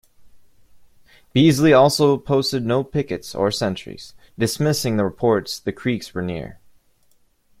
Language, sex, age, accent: English, male, 19-29, United States English